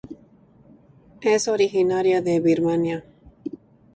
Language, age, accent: Spanish, 40-49, Andino-Pacífico: Colombia, Perú, Ecuador, oeste de Bolivia y Venezuela andina